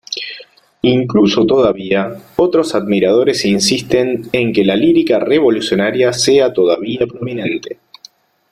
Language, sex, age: Spanish, male, 30-39